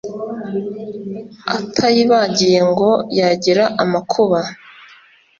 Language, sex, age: Kinyarwanda, female, 30-39